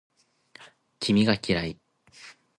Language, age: Japanese, 40-49